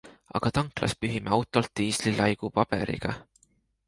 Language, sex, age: Estonian, male, 19-29